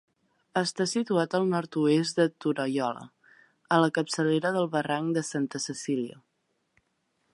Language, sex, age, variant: Catalan, female, under 19, Central